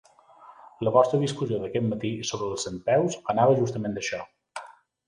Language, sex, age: Catalan, male, 30-39